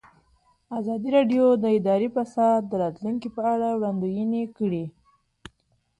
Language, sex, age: Pashto, female, 19-29